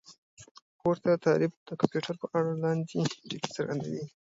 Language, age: Pashto, 19-29